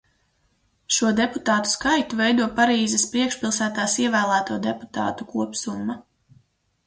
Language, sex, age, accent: Latvian, female, 19-29, Vidus dialekts